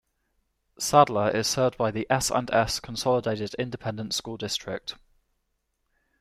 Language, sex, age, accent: English, male, 19-29, England English